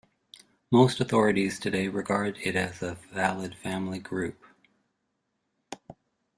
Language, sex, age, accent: English, male, 50-59, Canadian English